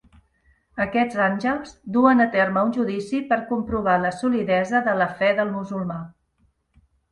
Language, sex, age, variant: Catalan, female, 50-59, Central